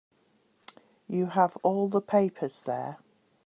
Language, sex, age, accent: English, female, 50-59, England English